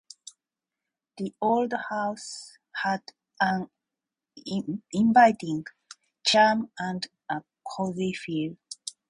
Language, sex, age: Japanese, female, 50-59